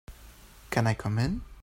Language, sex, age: English, male, 19-29